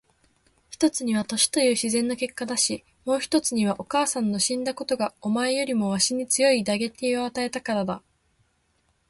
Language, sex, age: Japanese, female, 19-29